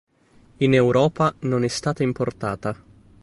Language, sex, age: Italian, male, 19-29